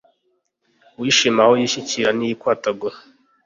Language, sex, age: Kinyarwanda, male, 19-29